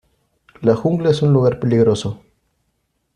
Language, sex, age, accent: Spanish, male, 30-39, México